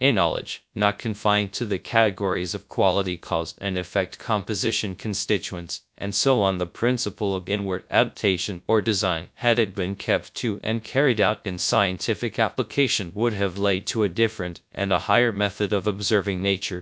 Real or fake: fake